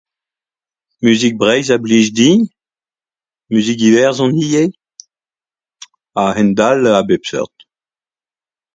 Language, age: Breton, 60-69